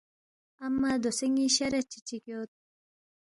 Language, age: Balti, 19-29